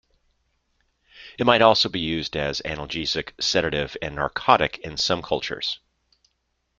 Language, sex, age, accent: English, male, 50-59, United States English